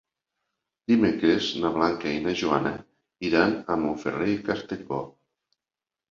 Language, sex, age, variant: Catalan, male, 50-59, Septentrional